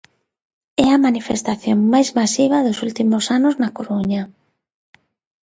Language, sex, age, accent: Galician, female, 40-49, Neofalante